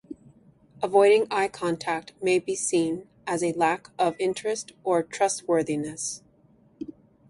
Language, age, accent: English, 40-49, United States English